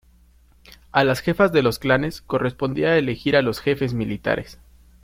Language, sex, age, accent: Spanish, male, 19-29, México